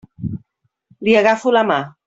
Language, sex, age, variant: Catalan, female, 40-49, Central